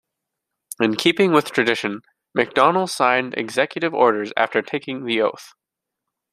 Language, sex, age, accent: English, male, 19-29, Canadian English